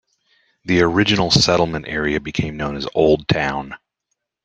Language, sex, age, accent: English, male, 40-49, United States English